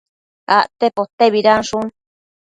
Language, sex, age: Matsés, female, 30-39